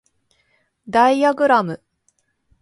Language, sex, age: Japanese, female, 30-39